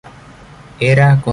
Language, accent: Spanish, América central